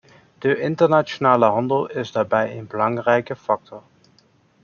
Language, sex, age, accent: Dutch, male, 30-39, Nederlands Nederlands